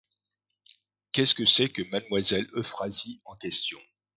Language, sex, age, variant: French, male, 50-59, Français de métropole